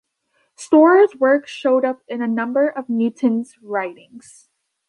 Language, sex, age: English, female, under 19